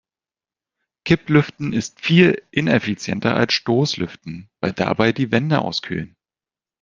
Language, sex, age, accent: German, male, 19-29, Deutschland Deutsch